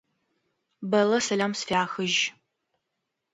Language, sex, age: Adyghe, female, 19-29